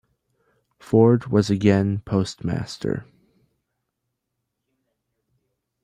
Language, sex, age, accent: English, male, under 19, United States English